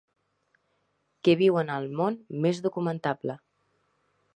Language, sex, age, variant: Catalan, female, 19-29, Central